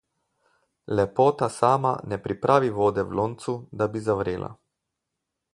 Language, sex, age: Slovenian, male, 40-49